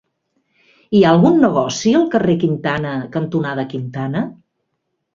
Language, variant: Catalan, Central